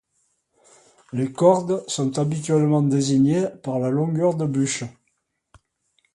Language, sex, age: French, male, 70-79